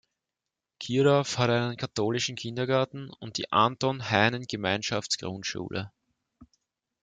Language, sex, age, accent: German, male, 19-29, Österreichisches Deutsch